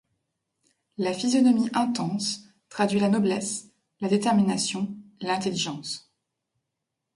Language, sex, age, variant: French, female, 30-39, Français de métropole